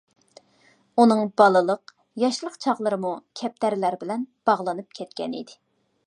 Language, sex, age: Uyghur, female, 30-39